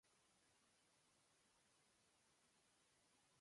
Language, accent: Czech, pražský